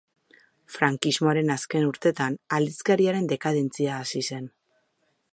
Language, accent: Basque, Mendebalekoa (Araba, Bizkaia, Gipuzkoako mendebaleko herri batzuk)